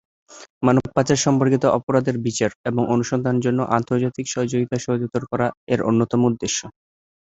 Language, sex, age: Bengali, male, 19-29